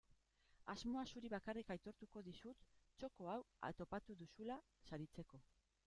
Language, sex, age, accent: Basque, female, 40-49, Mendebalekoa (Araba, Bizkaia, Gipuzkoako mendebaleko herri batzuk)